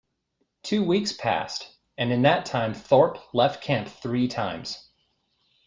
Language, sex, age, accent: English, male, 30-39, United States English